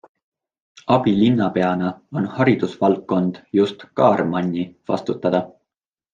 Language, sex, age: Estonian, male, 19-29